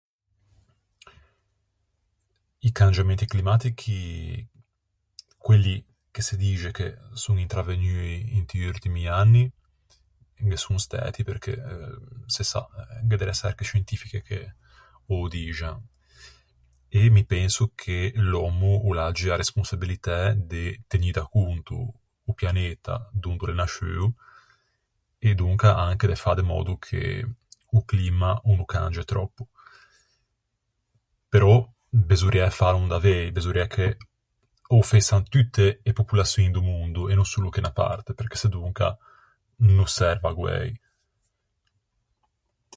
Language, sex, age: Ligurian, male, 30-39